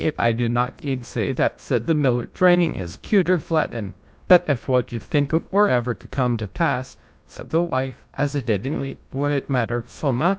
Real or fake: fake